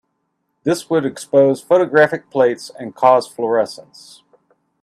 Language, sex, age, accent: English, male, 50-59, United States English